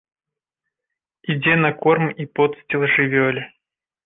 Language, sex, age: Belarusian, male, 30-39